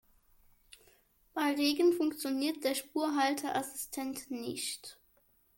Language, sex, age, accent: German, male, under 19, Deutschland Deutsch